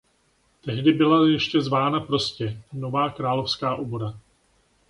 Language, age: Czech, 40-49